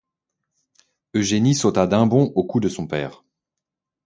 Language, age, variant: French, 30-39, Français de métropole